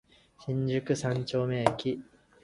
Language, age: Japanese, under 19